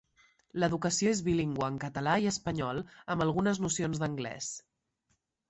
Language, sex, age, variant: Catalan, female, 19-29, Central